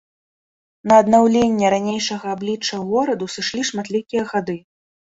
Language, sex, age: Belarusian, female, 19-29